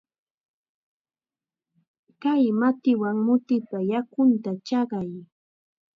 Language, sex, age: Chiquián Ancash Quechua, female, 19-29